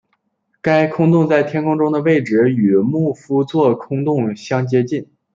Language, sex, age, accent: Chinese, male, under 19, 出生地：黑龙江省